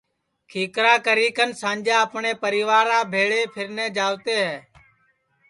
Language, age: Sansi, 19-29